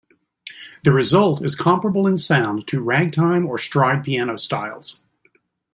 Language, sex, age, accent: English, male, 60-69, United States English